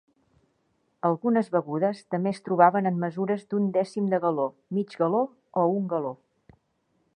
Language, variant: Catalan, Central